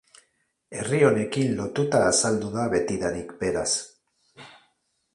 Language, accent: Basque, Mendebalekoa (Araba, Bizkaia, Gipuzkoako mendebaleko herri batzuk)